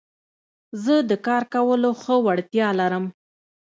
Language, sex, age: Pashto, female, 30-39